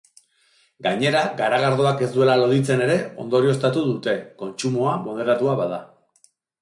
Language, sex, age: Basque, male, 40-49